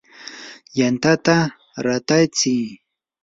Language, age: Yanahuanca Pasco Quechua, 19-29